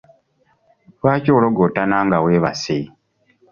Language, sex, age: Ganda, male, 30-39